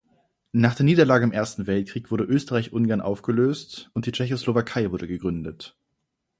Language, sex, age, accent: German, male, 19-29, Deutschland Deutsch